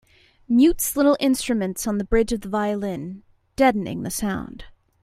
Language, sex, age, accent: English, female, 19-29, United States English